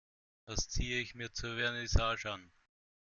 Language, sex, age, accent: German, male, 30-39, Österreichisches Deutsch